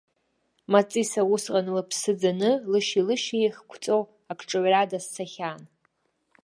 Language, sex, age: Abkhazian, female, under 19